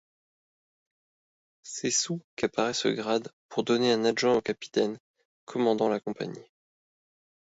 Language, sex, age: French, male, 19-29